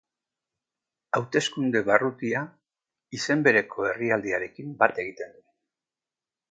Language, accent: Basque, Mendebalekoa (Araba, Bizkaia, Gipuzkoako mendebaleko herri batzuk)